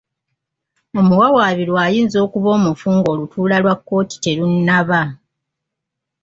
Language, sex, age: Ganda, female, 60-69